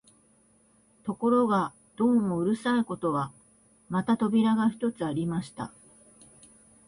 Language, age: Japanese, 40-49